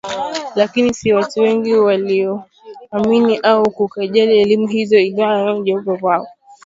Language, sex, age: Swahili, female, 19-29